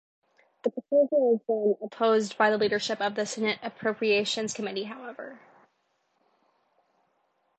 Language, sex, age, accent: English, female, 19-29, United States English